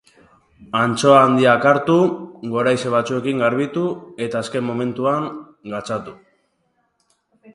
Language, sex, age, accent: Basque, female, 40-49, Mendebalekoa (Araba, Bizkaia, Gipuzkoako mendebaleko herri batzuk)